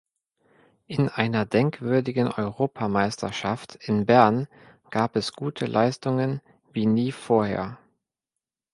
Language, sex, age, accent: German, male, 30-39, Deutschland Deutsch